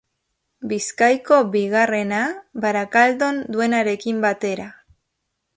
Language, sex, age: Basque, female, 40-49